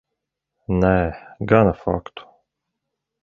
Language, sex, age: Latvian, male, 30-39